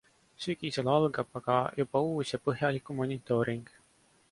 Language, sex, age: Estonian, male, 19-29